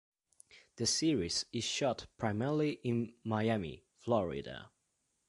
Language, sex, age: English, male, under 19